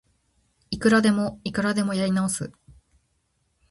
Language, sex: Japanese, female